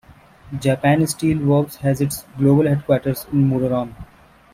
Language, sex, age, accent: English, male, 19-29, India and South Asia (India, Pakistan, Sri Lanka)